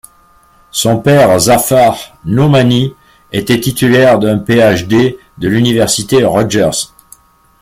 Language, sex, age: French, male, 70-79